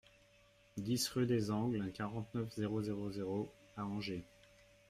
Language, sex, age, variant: French, male, 30-39, Français de métropole